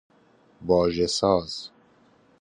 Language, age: Persian, 30-39